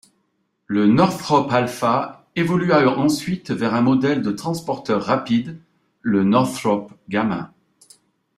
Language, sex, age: French, male, 40-49